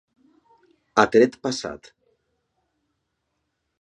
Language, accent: Catalan, valencià